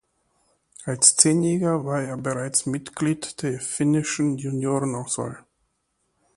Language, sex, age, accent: German, male, 30-39, Deutschland Deutsch